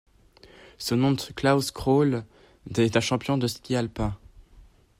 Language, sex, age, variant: French, male, under 19, Français de métropole